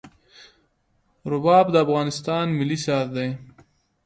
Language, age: Pashto, 19-29